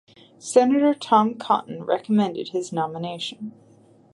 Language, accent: English, United States English